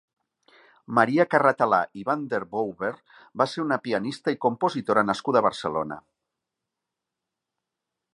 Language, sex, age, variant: Catalan, male, 40-49, Nord-Occidental